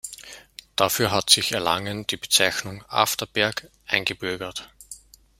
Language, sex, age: German, male, 19-29